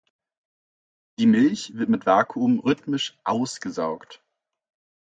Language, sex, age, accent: German, male, 19-29, Deutschland Deutsch